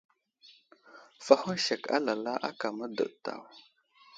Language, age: Wuzlam, 19-29